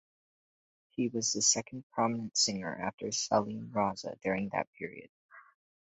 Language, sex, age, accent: English, male, under 19, United States English